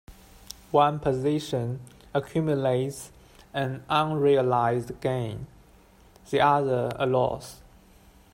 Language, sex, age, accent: English, male, 19-29, United States English